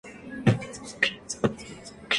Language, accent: English, Australian English